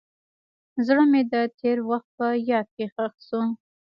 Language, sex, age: Pashto, female, 19-29